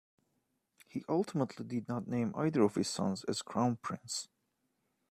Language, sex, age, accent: English, male, 19-29, United States English